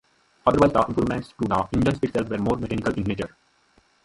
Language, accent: English, India and South Asia (India, Pakistan, Sri Lanka)